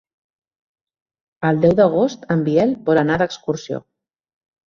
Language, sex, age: Catalan, female, 30-39